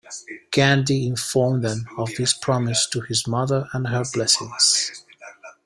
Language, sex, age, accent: English, male, 30-39, United States English